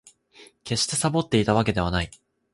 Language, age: Japanese, 19-29